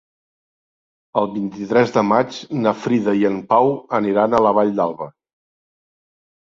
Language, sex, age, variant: Catalan, male, 60-69, Central